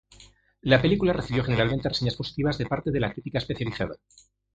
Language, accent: Spanish, España: Centro-Sur peninsular (Madrid, Toledo, Castilla-La Mancha)